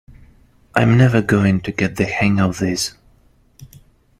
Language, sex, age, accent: English, male, 30-39, England English